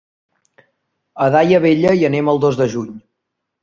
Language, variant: Catalan, Central